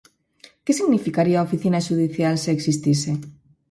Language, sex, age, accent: Galician, female, 40-49, Normativo (estándar)